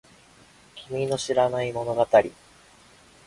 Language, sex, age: Japanese, male, 19-29